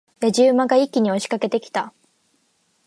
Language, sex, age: Japanese, female, 19-29